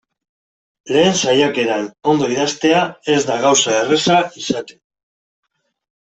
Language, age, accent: Basque, 30-39, Mendebalekoa (Araba, Bizkaia, Gipuzkoako mendebaleko herri batzuk)